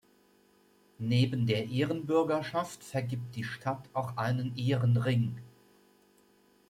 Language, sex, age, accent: German, male, 50-59, Deutschland Deutsch